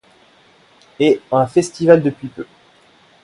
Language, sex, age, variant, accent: French, male, 19-29, Français d'Europe, Français de Suisse